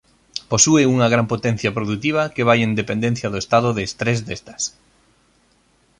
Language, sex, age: Galician, male, 30-39